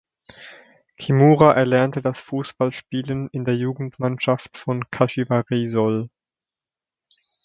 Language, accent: German, Deutschland Deutsch